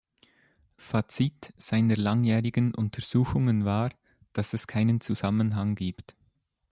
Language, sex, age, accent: German, male, 19-29, Schweizerdeutsch